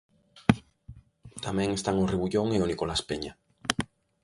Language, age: Galician, 19-29